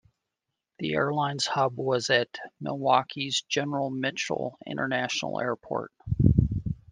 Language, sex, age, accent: English, male, 50-59, United States English